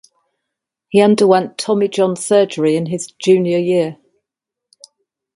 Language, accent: English, England English